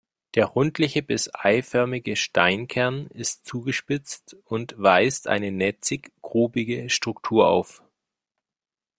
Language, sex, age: German, male, 40-49